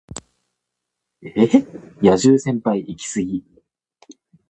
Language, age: Japanese, 19-29